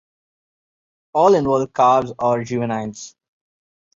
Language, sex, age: English, male, 19-29